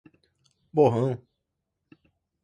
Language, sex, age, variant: Portuguese, male, 19-29, Portuguese (Brasil)